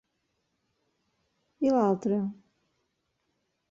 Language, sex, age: Catalan, female, 40-49